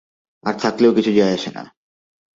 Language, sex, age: Bengali, male, 19-29